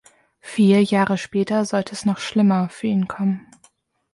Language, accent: German, Deutschland Deutsch